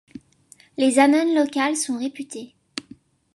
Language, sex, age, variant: French, female, under 19, Français de métropole